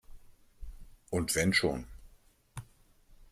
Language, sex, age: German, male, 50-59